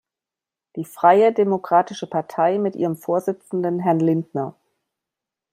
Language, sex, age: German, female, 40-49